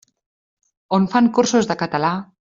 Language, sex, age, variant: Catalan, female, 30-39, Central